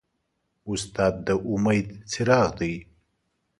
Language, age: Pashto, 30-39